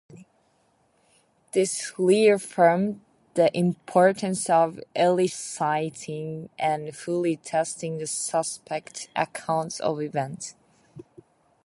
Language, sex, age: English, female, 19-29